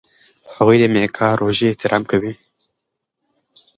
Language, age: Pashto, under 19